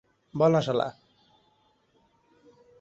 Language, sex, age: Bengali, male, 19-29